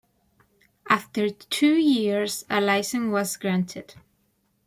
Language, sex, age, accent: English, female, 19-29, United States English